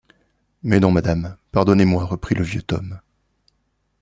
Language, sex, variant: French, male, Français de métropole